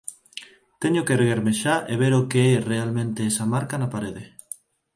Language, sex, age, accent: Galician, male, 19-29, Neofalante